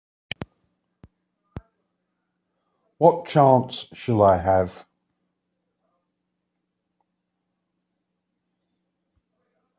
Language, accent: English, England English